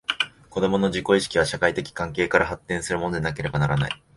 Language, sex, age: Japanese, male, 19-29